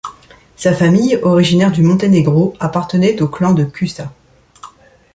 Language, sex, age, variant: French, female, 30-39, Français de métropole